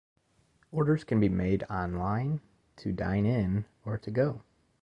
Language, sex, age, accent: English, male, 19-29, United States English